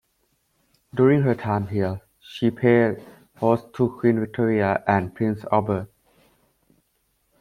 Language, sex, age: English, male, 19-29